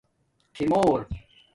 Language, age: Domaaki, 40-49